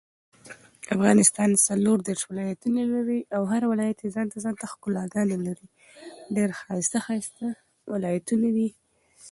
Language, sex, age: Pashto, female, 19-29